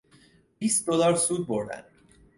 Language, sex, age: Persian, male, 19-29